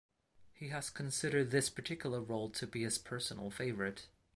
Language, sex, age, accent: English, male, 19-29, Hong Kong English